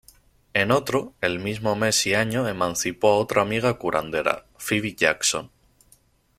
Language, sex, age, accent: Spanish, male, 19-29, España: Centro-Sur peninsular (Madrid, Toledo, Castilla-La Mancha)